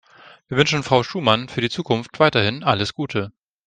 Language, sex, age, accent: German, male, 30-39, Deutschland Deutsch